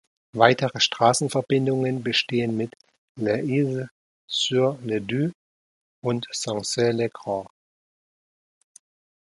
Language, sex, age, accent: German, male, 30-39, Deutschland Deutsch